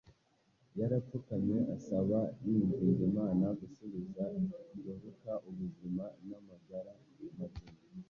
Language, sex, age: Kinyarwanda, male, 19-29